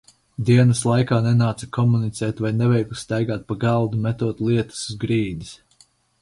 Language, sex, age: Latvian, male, 19-29